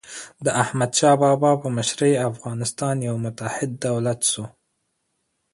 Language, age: Pashto, 19-29